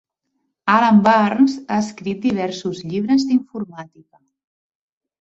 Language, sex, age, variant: Catalan, female, 30-39, Central